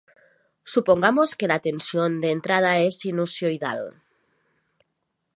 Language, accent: Spanish, España: Norte peninsular (Asturias, Castilla y León, Cantabria, País Vasco, Navarra, Aragón, La Rioja, Guadalajara, Cuenca)